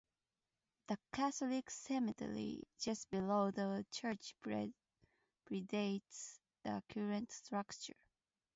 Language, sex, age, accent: English, female, 19-29, United States English